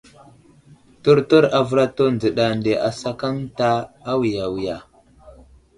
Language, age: Wuzlam, 19-29